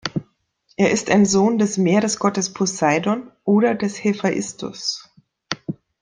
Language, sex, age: German, female, 30-39